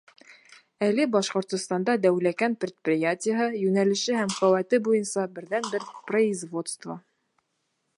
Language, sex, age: Bashkir, female, 19-29